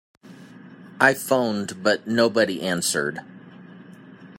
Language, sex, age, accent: English, male, 30-39, United States English